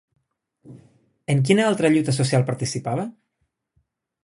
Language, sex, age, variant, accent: Catalan, male, 30-39, Nord-Occidental, nord-occidental